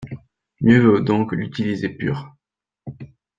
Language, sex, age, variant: French, male, 19-29, Français de métropole